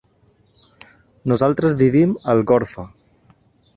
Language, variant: Catalan, Balear